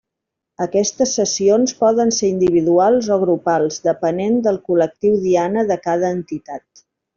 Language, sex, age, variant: Catalan, female, 50-59, Central